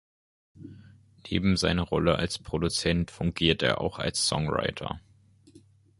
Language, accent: German, Deutschland Deutsch